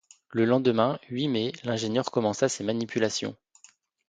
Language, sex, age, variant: French, male, 30-39, Français de métropole